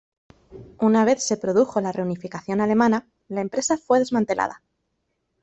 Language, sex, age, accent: Spanish, female, 19-29, España: Norte peninsular (Asturias, Castilla y León, Cantabria, País Vasco, Navarra, Aragón, La Rioja, Guadalajara, Cuenca)